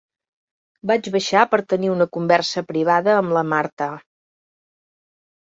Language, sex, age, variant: Catalan, female, 50-59, Central